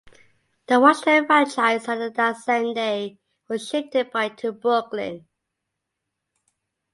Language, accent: English, United States English